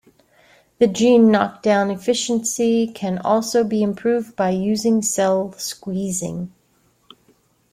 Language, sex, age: English, female, 50-59